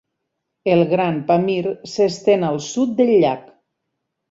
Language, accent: Catalan, Ebrenc